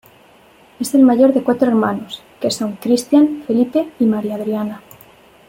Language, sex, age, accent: Spanish, female, 19-29, España: Centro-Sur peninsular (Madrid, Toledo, Castilla-La Mancha)